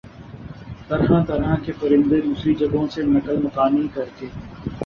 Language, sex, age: Urdu, male, 40-49